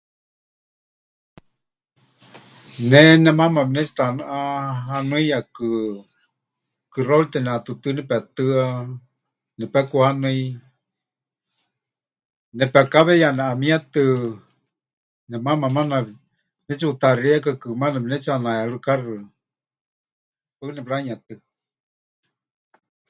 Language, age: Huichol, 50-59